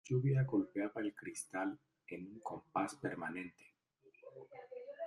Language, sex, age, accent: Spanish, male, 40-49, México